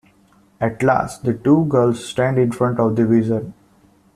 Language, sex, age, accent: English, male, 19-29, India and South Asia (India, Pakistan, Sri Lanka)